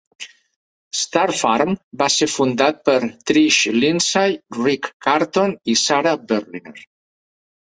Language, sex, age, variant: Catalan, male, 40-49, Central